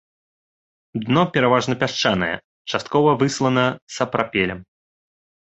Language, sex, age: Belarusian, male, 19-29